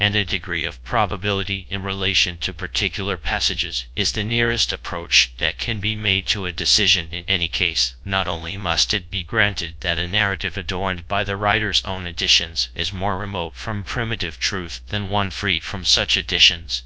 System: TTS, GradTTS